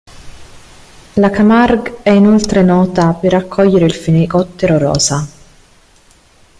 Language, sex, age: Italian, female, 30-39